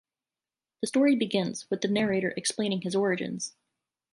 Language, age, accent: English, 30-39, United States English